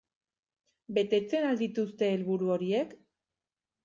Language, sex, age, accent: Basque, female, 19-29, Erdialdekoa edo Nafarra (Gipuzkoa, Nafarroa)